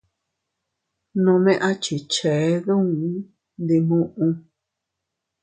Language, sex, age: Teutila Cuicatec, female, 30-39